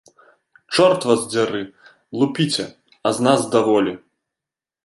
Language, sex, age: Belarusian, male, 19-29